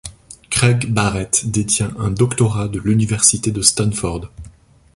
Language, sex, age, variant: French, male, 30-39, Français de métropole